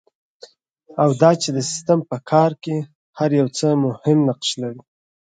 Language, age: Pashto, 19-29